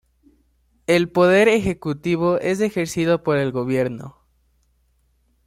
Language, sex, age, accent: Spanish, male, under 19, Andino-Pacífico: Colombia, Perú, Ecuador, oeste de Bolivia y Venezuela andina